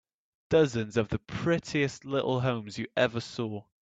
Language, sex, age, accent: English, male, 19-29, England English